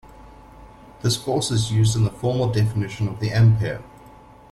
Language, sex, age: English, male, 30-39